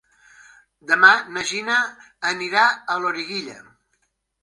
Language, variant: Catalan, Central